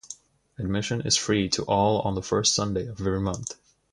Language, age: English, 19-29